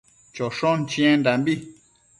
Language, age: Matsés, 40-49